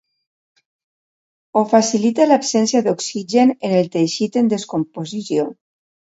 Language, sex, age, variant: Catalan, female, 50-59, Valencià meridional